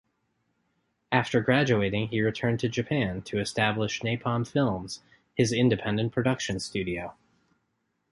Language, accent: English, United States English